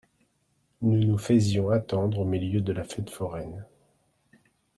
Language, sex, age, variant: French, male, 50-59, Français de métropole